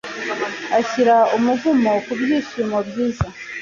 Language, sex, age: Kinyarwanda, female, 40-49